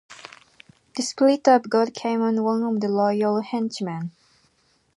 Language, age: English, 19-29